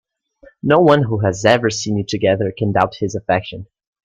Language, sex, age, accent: English, male, under 19, United States English